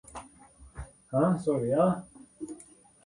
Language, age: English, under 19